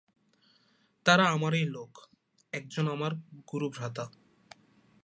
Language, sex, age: Bengali, male, 19-29